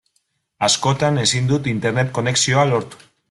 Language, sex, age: Basque, male, 30-39